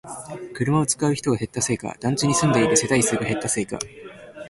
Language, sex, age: Japanese, male, 19-29